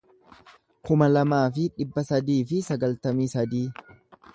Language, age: Oromo, 30-39